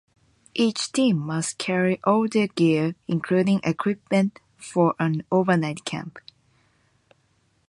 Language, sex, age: English, female, 19-29